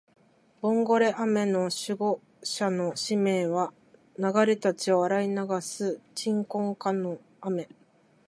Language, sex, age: Japanese, female, 40-49